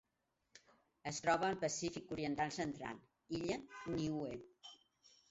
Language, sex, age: Catalan, female, 60-69